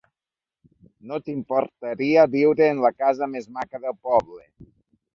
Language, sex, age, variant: Catalan, male, 40-49, Nord-Occidental